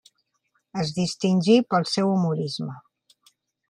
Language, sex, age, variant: Catalan, female, 50-59, Central